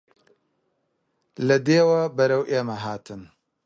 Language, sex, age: Central Kurdish, male, 30-39